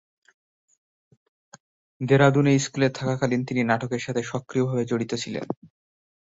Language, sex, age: Bengali, male, 19-29